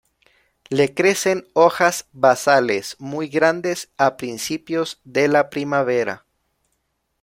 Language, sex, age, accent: Spanish, male, 19-29, México